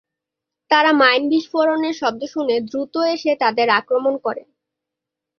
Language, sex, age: Bengali, female, 19-29